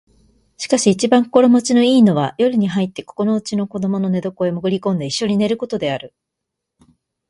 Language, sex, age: Japanese, female, 40-49